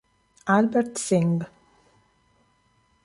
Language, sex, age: Italian, female, 40-49